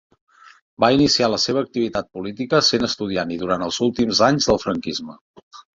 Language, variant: Catalan, Nord-Occidental